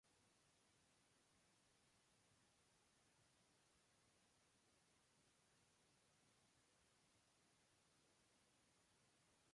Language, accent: Spanish, España: Centro-Sur peninsular (Madrid, Toledo, Castilla-La Mancha)